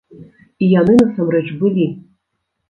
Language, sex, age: Belarusian, female, 40-49